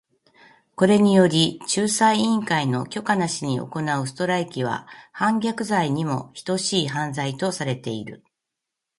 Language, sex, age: Japanese, female, 60-69